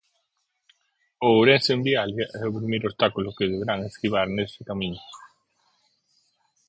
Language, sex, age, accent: Galician, male, 30-39, Central (gheada)